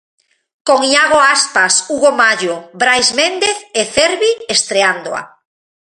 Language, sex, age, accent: Galician, female, 40-49, Normativo (estándar)